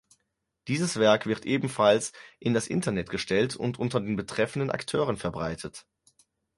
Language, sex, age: German, male, 30-39